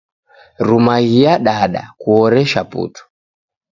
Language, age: Taita, 19-29